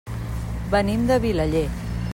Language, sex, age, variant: Catalan, female, 50-59, Central